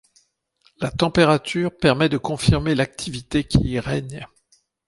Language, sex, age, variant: French, male, 60-69, Français de métropole